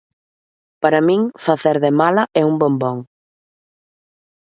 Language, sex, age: Galician, female, 30-39